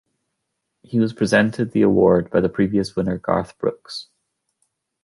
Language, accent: English, Scottish English